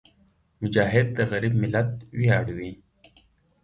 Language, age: Pashto, 19-29